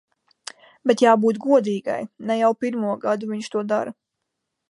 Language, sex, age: Latvian, female, 19-29